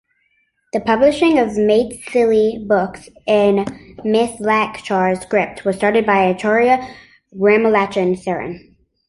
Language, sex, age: English, male, 19-29